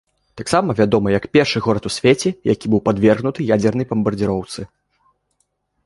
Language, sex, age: Belarusian, male, under 19